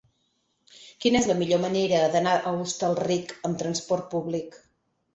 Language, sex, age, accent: Catalan, female, 30-39, Garrotxi